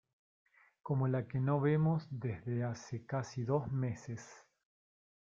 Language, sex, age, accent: Spanish, male, 30-39, Rioplatense: Argentina, Uruguay, este de Bolivia, Paraguay